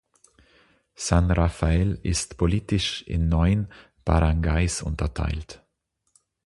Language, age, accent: German, 40-49, Österreichisches Deutsch